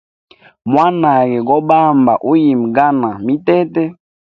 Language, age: Hemba, 19-29